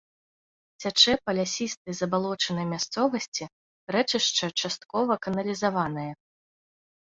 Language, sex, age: Belarusian, female, 19-29